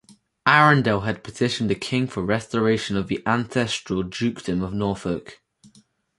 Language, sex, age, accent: English, male, under 19, England English